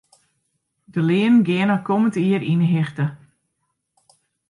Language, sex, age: Western Frisian, female, 40-49